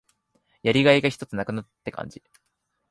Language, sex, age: Japanese, male, 19-29